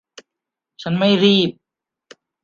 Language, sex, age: Thai, male, under 19